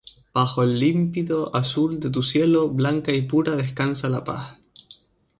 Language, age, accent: Spanish, 19-29, España: Islas Canarias